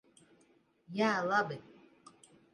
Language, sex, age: Latvian, female, 30-39